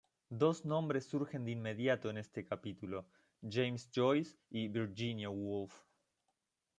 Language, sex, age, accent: Spanish, male, 30-39, Rioplatense: Argentina, Uruguay, este de Bolivia, Paraguay